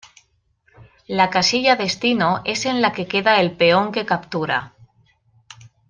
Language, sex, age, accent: Spanish, female, 30-39, España: Norte peninsular (Asturias, Castilla y León, Cantabria, País Vasco, Navarra, Aragón, La Rioja, Guadalajara, Cuenca)